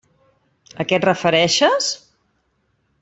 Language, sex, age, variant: Catalan, female, 50-59, Central